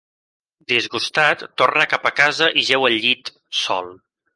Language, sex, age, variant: Catalan, male, 30-39, Balear